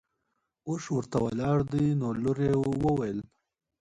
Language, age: Pashto, 19-29